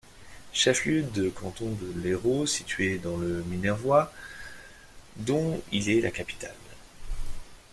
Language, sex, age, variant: French, male, 30-39, Français de métropole